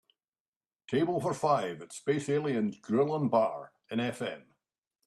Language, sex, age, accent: English, male, 50-59, Scottish English